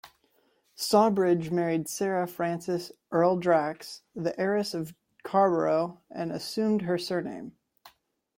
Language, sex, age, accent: English, male, 19-29, United States English